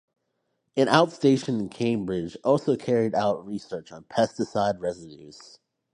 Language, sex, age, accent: English, male, under 19, United States English